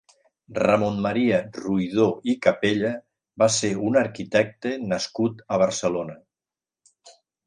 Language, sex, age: Catalan, male, 60-69